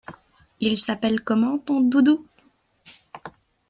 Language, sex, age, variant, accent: French, female, 19-29, Français d'Europe, Français de Belgique